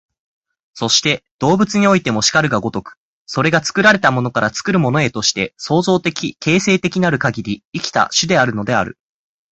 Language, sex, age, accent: Japanese, male, 19-29, 標準語